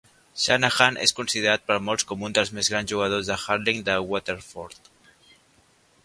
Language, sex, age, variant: Catalan, male, 40-49, Central